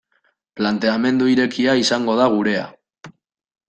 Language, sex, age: Basque, male, 19-29